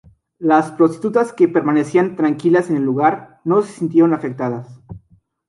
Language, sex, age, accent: Spanish, male, 19-29, México